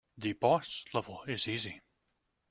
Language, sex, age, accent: English, male, 19-29, United States English